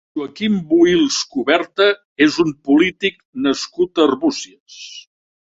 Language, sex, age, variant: Catalan, male, 60-69, Central